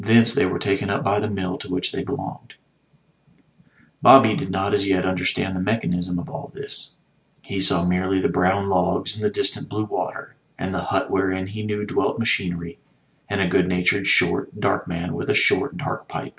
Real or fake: real